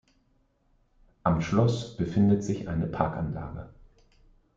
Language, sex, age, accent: German, male, 40-49, Deutschland Deutsch